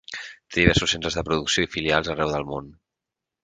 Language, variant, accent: Catalan, Central, Barceloní